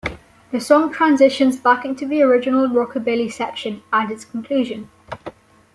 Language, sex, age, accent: English, female, under 19, England English